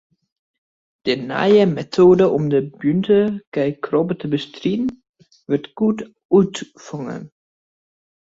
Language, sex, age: Western Frisian, male, 19-29